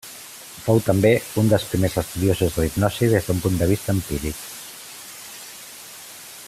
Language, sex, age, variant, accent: Catalan, male, 50-59, Central, central